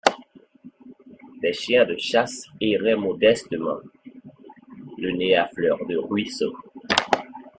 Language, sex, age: French, male, 19-29